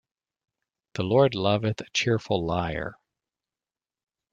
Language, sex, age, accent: English, male, 40-49, United States English